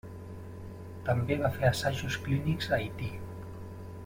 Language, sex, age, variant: Catalan, male, 40-49, Septentrional